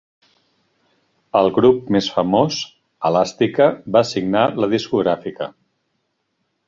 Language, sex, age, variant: Catalan, male, 50-59, Central